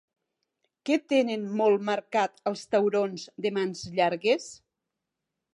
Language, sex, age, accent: Catalan, female, 60-69, occidental